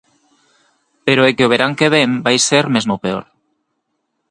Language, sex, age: Galician, male, 30-39